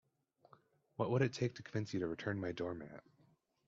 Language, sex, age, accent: English, male, 19-29, Canadian English